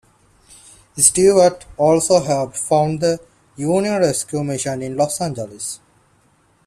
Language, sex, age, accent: English, male, 19-29, India and South Asia (India, Pakistan, Sri Lanka)